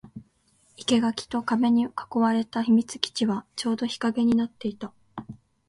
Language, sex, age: Japanese, female, 19-29